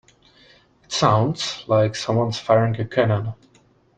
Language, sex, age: English, male, 30-39